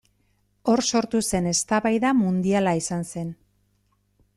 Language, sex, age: Basque, female, 50-59